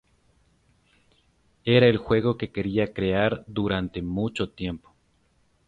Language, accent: Spanish, Andino-Pacífico: Colombia, Perú, Ecuador, oeste de Bolivia y Venezuela andina